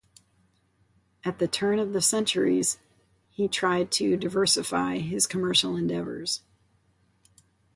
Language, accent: English, United States English